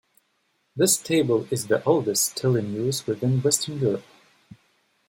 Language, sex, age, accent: English, male, 30-39, United States English